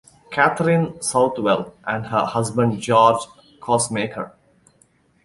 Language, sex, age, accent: English, male, 40-49, India and South Asia (India, Pakistan, Sri Lanka)